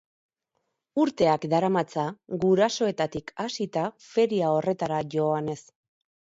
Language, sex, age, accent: Basque, female, 40-49, Mendebalekoa (Araba, Bizkaia, Gipuzkoako mendebaleko herri batzuk)